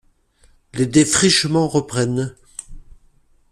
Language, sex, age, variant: French, male, 50-59, Français de métropole